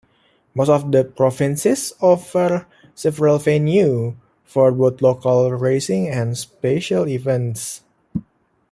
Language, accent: English, United States English